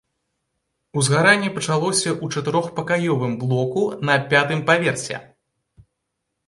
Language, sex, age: Belarusian, male, 19-29